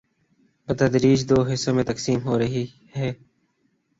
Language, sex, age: Urdu, male, 19-29